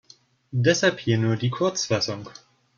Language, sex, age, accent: German, male, under 19, Deutschland Deutsch